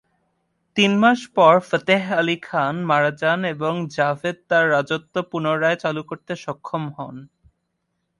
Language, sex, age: Bengali, male, 19-29